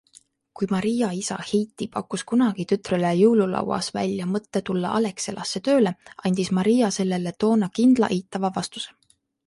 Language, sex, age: Estonian, female, 19-29